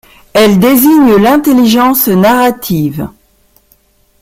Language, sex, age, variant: French, female, 50-59, Français de métropole